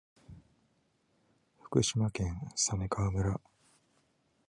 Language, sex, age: Japanese, male, 19-29